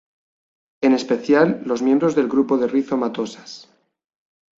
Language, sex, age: Spanish, male, 40-49